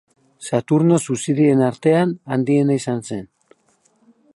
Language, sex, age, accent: Basque, male, 50-59, Mendebalekoa (Araba, Bizkaia, Gipuzkoako mendebaleko herri batzuk)